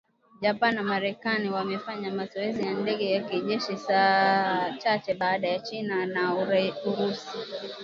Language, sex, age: Swahili, female, 19-29